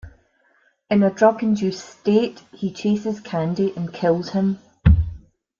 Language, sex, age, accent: English, female, 50-59, Scottish English